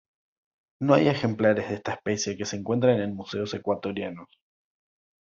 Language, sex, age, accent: Spanish, male, 19-29, Rioplatense: Argentina, Uruguay, este de Bolivia, Paraguay